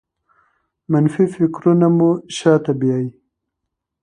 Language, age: Pashto, 19-29